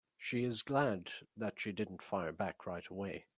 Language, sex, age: English, male, 19-29